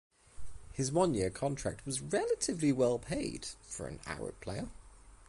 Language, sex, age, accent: English, male, 30-39, England English